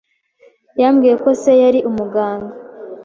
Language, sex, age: Kinyarwanda, female, 19-29